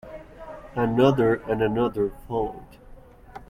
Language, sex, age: English, male, 19-29